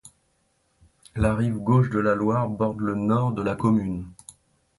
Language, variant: French, Français des départements et régions d'outre-mer